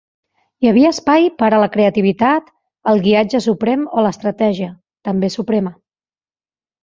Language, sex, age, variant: Catalan, female, 40-49, Central